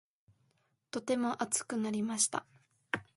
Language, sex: English, female